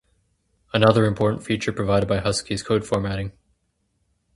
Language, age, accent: English, 19-29, Canadian English